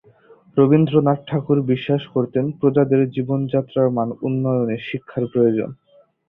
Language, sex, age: Bengali, male, under 19